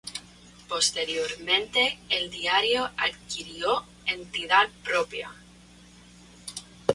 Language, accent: Spanish, España: Islas Canarias